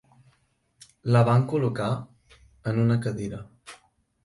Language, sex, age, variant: Catalan, male, 19-29, Central